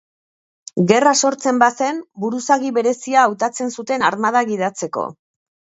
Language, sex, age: Basque, female, 50-59